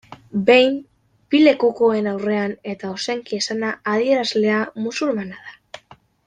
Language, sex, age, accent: Basque, female, 19-29, Mendebalekoa (Araba, Bizkaia, Gipuzkoako mendebaleko herri batzuk)